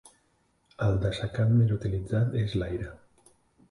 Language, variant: Catalan, Central